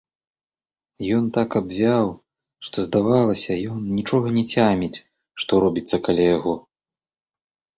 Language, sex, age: Belarusian, male, 40-49